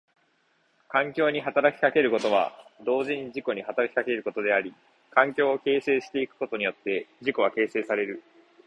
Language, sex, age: Japanese, male, 19-29